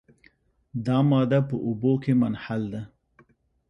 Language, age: Pashto, 30-39